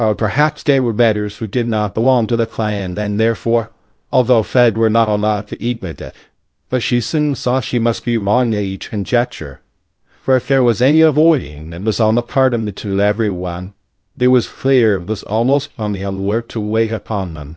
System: TTS, VITS